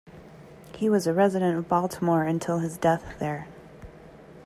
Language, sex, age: English, female, 30-39